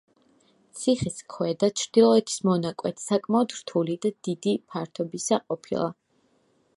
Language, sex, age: Georgian, female, 19-29